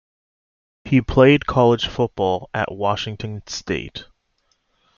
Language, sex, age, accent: English, male, 19-29, United States English